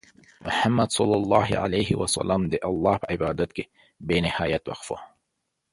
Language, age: Pashto, 30-39